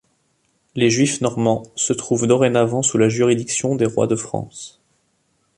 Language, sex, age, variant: French, male, 30-39, Français de métropole